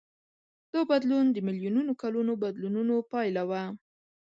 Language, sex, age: Pashto, female, 19-29